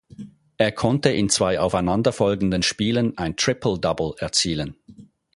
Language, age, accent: German, 50-59, Schweizerdeutsch